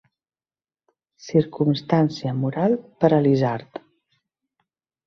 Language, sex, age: Catalan, female, 40-49